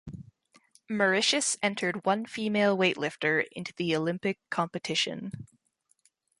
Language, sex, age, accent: English, female, 19-29, Canadian English